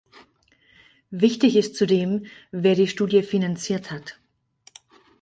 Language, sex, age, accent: German, female, 40-49, Deutschland Deutsch